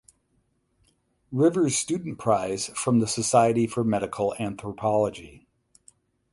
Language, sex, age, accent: English, male, 40-49, United States English; Midwestern